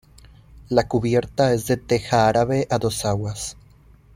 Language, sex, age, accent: Spanish, male, 19-29, México